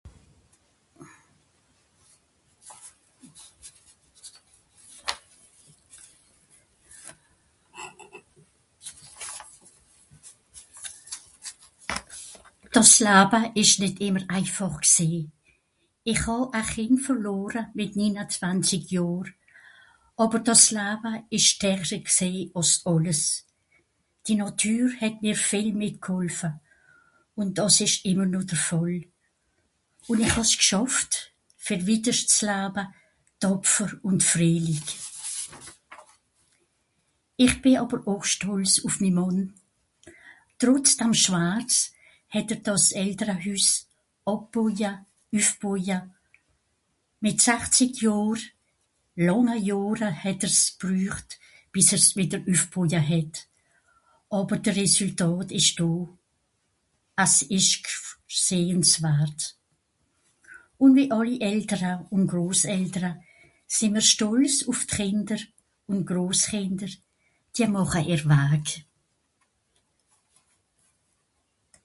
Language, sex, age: Swiss German, female, 70-79